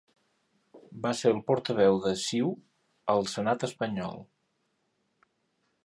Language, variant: Catalan, Central